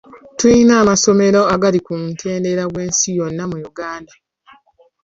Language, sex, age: Ganda, female, 19-29